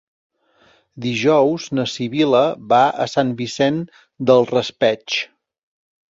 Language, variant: Catalan, Central